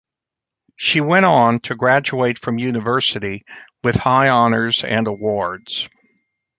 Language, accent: English, United States English